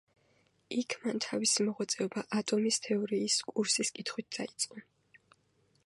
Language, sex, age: Georgian, female, 19-29